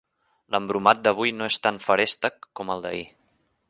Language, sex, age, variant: Catalan, male, 19-29, Central